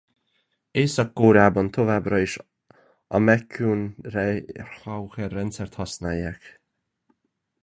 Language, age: Hungarian, 19-29